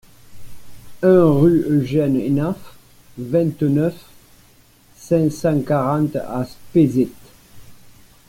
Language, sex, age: French, male, 60-69